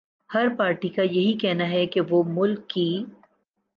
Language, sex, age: Urdu, male, 19-29